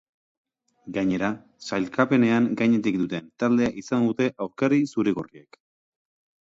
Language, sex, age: Basque, male, 30-39